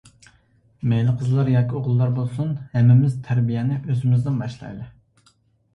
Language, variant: Uyghur, ئۇيغۇر تىلى